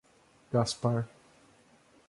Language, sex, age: Portuguese, male, 19-29